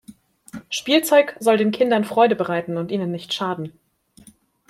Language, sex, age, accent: German, female, 19-29, Deutschland Deutsch